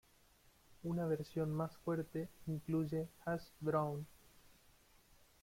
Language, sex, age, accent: Spanish, male, 30-39, Rioplatense: Argentina, Uruguay, este de Bolivia, Paraguay